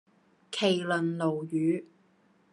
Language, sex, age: Cantonese, female, 19-29